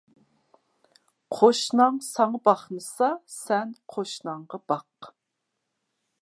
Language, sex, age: Uyghur, female, 40-49